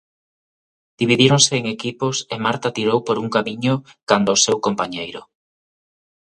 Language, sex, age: Galician, male, 30-39